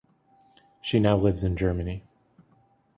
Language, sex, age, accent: English, male, 40-49, United States English